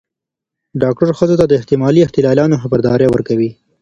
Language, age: Pashto, 19-29